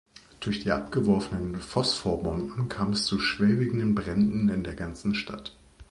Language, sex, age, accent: German, male, 30-39, Deutschland Deutsch